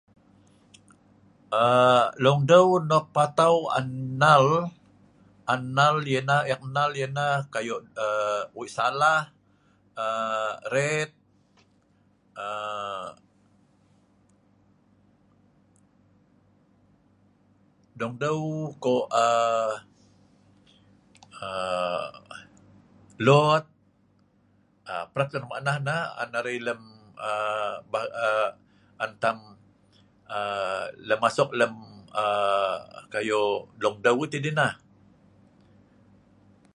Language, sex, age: Sa'ban, male, 60-69